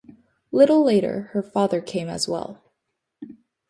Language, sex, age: English, female, under 19